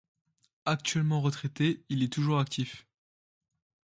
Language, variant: French, Français de métropole